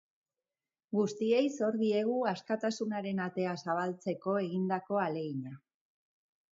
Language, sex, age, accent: Basque, female, 50-59, Mendebalekoa (Araba, Bizkaia, Gipuzkoako mendebaleko herri batzuk)